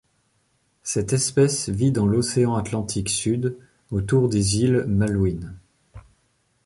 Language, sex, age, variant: French, male, 19-29, Français de métropole